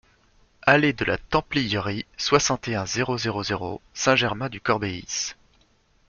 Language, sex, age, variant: French, male, 40-49, Français de métropole